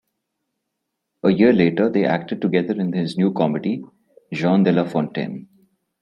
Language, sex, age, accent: English, male, 30-39, India and South Asia (India, Pakistan, Sri Lanka)